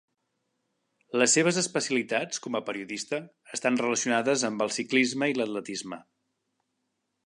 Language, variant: Catalan, Central